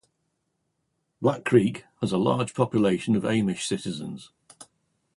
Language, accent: English, England English